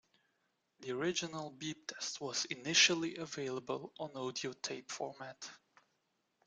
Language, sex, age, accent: English, male, 19-29, United States English